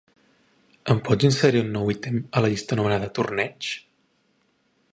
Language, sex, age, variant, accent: Catalan, male, 19-29, Central, central